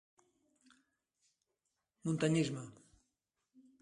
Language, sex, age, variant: Catalan, male, 60-69, Central